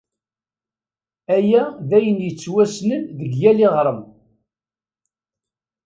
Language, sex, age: Kabyle, male, 70-79